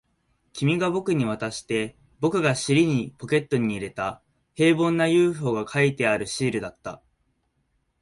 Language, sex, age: Japanese, male, 19-29